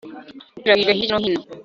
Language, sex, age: Kinyarwanda, female, 19-29